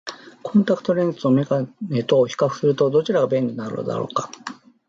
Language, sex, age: Japanese, male, 50-59